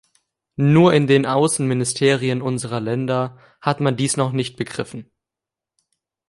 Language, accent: German, Deutschland Deutsch